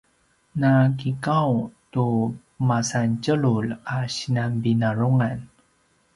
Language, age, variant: Paiwan, 30-39, pinayuanan a kinaikacedasan (東排灣語)